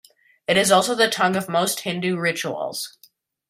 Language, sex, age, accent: English, male, under 19, United States English